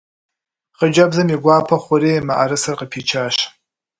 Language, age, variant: Kabardian, 30-39, Адыгэбзэ (Къэбэрдей, Кирил, псоми зэдай)